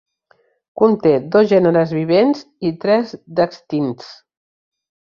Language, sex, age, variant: Catalan, female, 50-59, Central